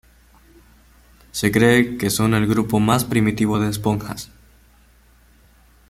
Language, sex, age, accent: Spanish, male, under 19, Caribe: Cuba, Venezuela, Puerto Rico, República Dominicana, Panamá, Colombia caribeña, México caribeño, Costa del golfo de México